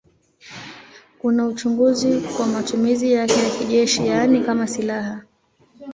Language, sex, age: Swahili, female, 19-29